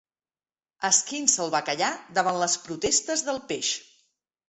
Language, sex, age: Catalan, female, 40-49